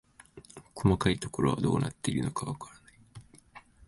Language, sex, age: Japanese, male, 19-29